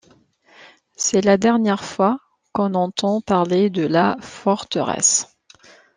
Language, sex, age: French, female, 30-39